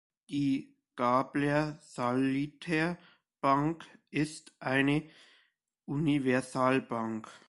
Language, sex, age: German, male, 19-29